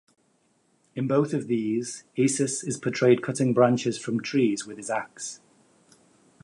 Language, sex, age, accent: English, male, 40-49, England English